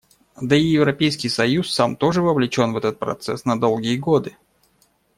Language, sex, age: Russian, male, 40-49